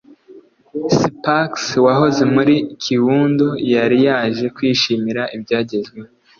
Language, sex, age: Kinyarwanda, male, 19-29